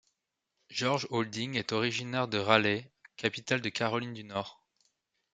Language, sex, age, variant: French, male, 19-29, Français de métropole